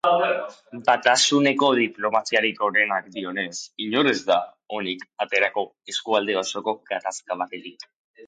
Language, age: Basque, under 19